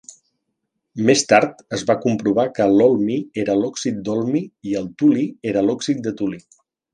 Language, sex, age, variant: Catalan, male, 40-49, Central